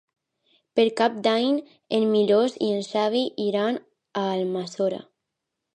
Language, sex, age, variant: Catalan, female, under 19, Alacantí